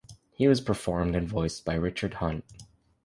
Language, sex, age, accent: English, male, 19-29, United States English